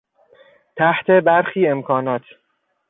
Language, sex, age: Persian, male, 30-39